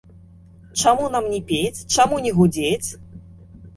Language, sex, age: Belarusian, female, 30-39